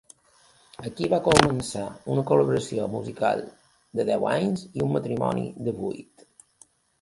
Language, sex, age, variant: Catalan, male, 50-59, Balear